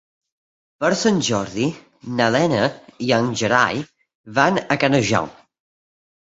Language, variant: Catalan, Central